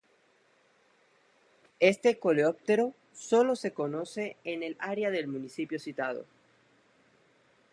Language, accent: Spanish, Caribe: Cuba, Venezuela, Puerto Rico, República Dominicana, Panamá, Colombia caribeña, México caribeño, Costa del golfo de México